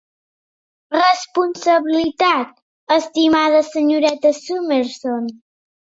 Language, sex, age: Catalan, female, 40-49